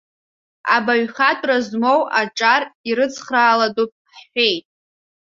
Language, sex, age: Abkhazian, female, under 19